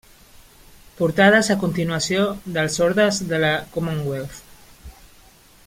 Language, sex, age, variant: Catalan, female, 30-39, Central